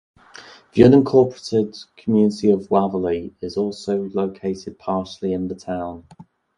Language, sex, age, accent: English, male, 19-29, England English